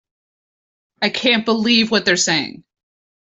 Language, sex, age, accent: English, female, 19-29, Canadian English